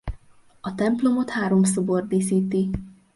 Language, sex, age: Hungarian, female, 19-29